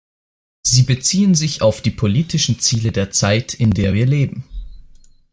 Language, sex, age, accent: German, male, 19-29, Österreichisches Deutsch